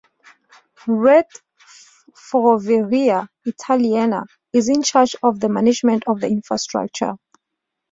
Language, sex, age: English, female, 30-39